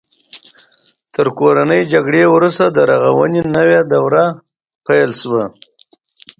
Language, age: Pashto, 40-49